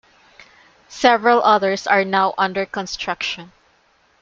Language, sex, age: English, female, 50-59